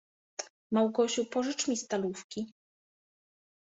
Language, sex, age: Polish, female, 30-39